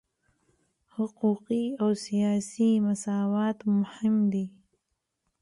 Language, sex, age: Pashto, female, 19-29